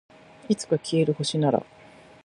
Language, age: Japanese, 60-69